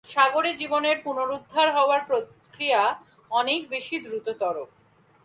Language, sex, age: Bengali, female, 19-29